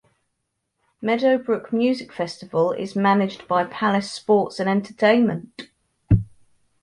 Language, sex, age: English, female, 40-49